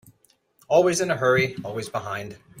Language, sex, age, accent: English, male, 30-39, United States English